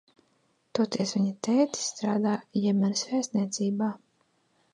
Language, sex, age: Latvian, female, 19-29